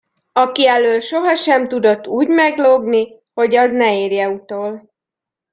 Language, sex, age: Hungarian, female, 19-29